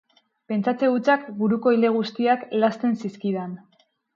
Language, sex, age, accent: Basque, female, 19-29, Mendebalekoa (Araba, Bizkaia, Gipuzkoako mendebaleko herri batzuk)